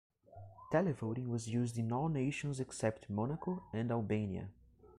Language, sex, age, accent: English, male, 19-29, United States English